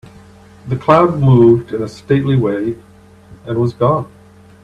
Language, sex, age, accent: English, male, 50-59, Canadian English